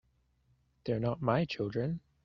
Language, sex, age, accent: English, male, 30-39, New Zealand English